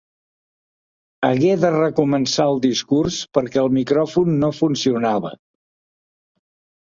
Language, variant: Catalan, Central